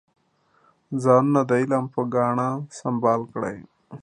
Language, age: Pashto, 30-39